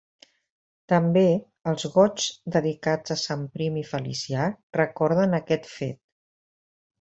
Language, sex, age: Catalan, female, 60-69